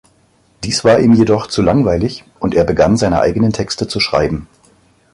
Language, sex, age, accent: German, male, 40-49, Deutschland Deutsch